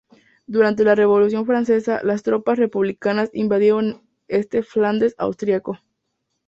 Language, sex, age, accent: Spanish, female, under 19, México